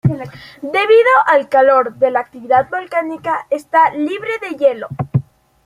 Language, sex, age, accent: Spanish, male, 19-29, Andino-Pacífico: Colombia, Perú, Ecuador, oeste de Bolivia y Venezuela andina